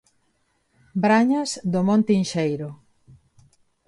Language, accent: Galician, Neofalante